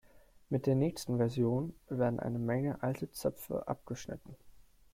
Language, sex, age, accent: German, male, 19-29, Deutschland Deutsch